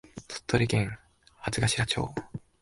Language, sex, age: Japanese, male, under 19